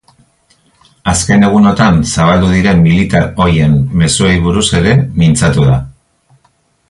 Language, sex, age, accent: Basque, male, 40-49, Mendebalekoa (Araba, Bizkaia, Gipuzkoako mendebaleko herri batzuk)